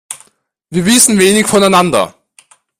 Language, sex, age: German, male, under 19